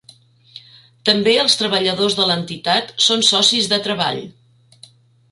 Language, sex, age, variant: Catalan, female, 50-59, Central